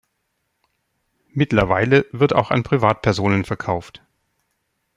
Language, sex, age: German, male, 40-49